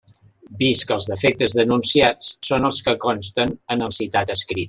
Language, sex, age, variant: Catalan, male, 60-69, Central